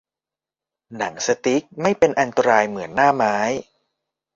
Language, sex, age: Thai, male, 19-29